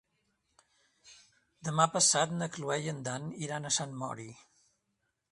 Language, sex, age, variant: Catalan, male, 60-69, Central